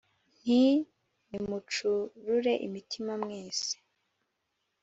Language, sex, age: Kinyarwanda, female, 19-29